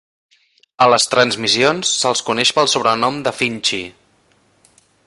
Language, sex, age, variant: Catalan, male, 19-29, Central